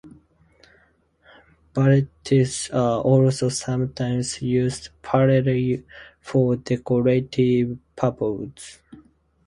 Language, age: English, 19-29